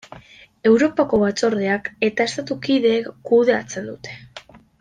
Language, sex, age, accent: Basque, female, 19-29, Mendebalekoa (Araba, Bizkaia, Gipuzkoako mendebaleko herri batzuk)